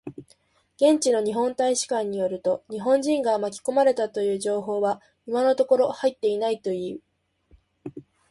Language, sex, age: Japanese, female, under 19